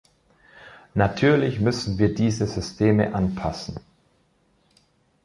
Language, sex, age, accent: German, male, 30-39, Österreichisches Deutsch